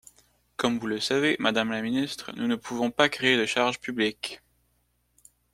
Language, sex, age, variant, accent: French, male, 19-29, Français d'Amérique du Nord, Français du Canada